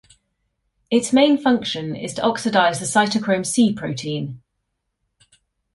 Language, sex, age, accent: English, female, 30-39, England English